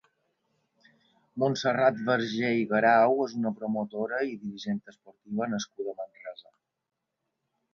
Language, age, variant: Catalan, 19-29, Balear